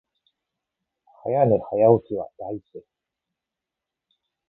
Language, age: Japanese, 50-59